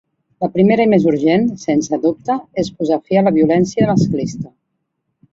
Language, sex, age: Catalan, female, 40-49